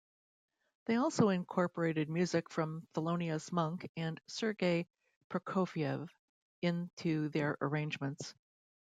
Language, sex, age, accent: English, female, 60-69, United States English